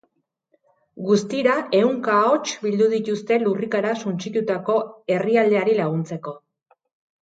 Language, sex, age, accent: Basque, female, 40-49, Erdialdekoa edo Nafarra (Gipuzkoa, Nafarroa)